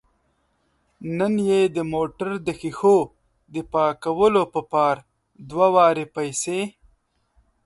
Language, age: Pashto, 19-29